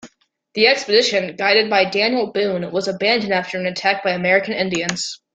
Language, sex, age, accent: English, female, under 19, United States English